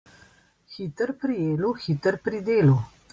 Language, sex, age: Slovenian, female, 50-59